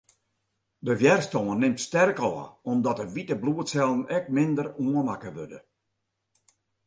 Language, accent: Western Frisian, Klaaifrysk